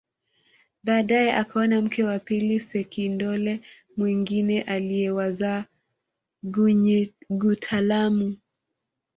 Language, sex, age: Swahili, female, 19-29